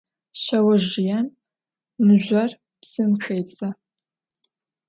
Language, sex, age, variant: Adyghe, female, 19-29, Адыгабзэ (Кирил, пстэумэ зэдыряе)